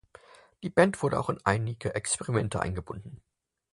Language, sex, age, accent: German, male, 30-39, Deutschland Deutsch